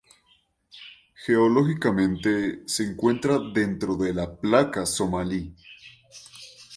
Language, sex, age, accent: Spanish, male, 19-29, Andino-Pacífico: Colombia, Perú, Ecuador, oeste de Bolivia y Venezuela andina